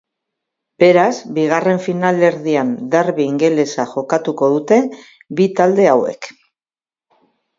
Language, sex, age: Basque, female, 60-69